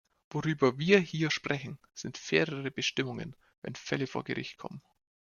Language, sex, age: German, male, 19-29